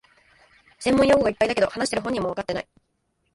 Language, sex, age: Japanese, female, under 19